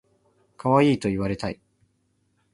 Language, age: Japanese, 19-29